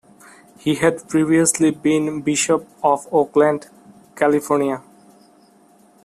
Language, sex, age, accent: English, male, 19-29, India and South Asia (India, Pakistan, Sri Lanka)